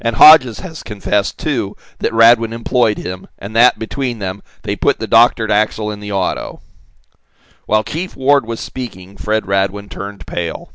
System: none